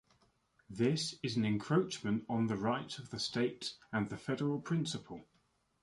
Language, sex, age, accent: English, male, 30-39, England English